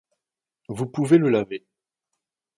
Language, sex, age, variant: French, male, 40-49, Français de métropole